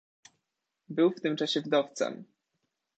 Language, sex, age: Polish, male, 19-29